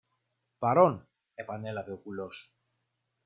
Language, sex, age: Greek, male, 30-39